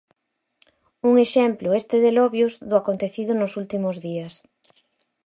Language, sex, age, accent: Galician, female, 30-39, Normativo (estándar)